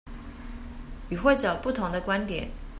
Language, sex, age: Chinese, female, 30-39